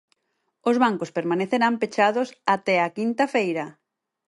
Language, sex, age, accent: Galician, female, 30-39, Oriental (común en zona oriental)